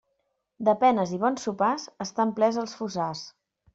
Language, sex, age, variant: Catalan, female, 30-39, Central